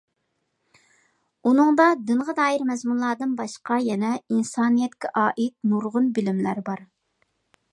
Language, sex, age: Uyghur, female, 40-49